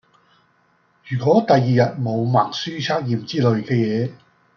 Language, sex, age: Cantonese, male, 50-59